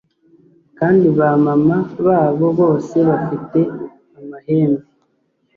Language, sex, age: Kinyarwanda, male, 30-39